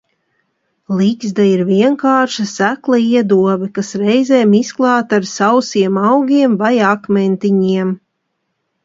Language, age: Latvian, 40-49